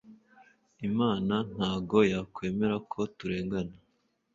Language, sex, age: Kinyarwanda, male, 19-29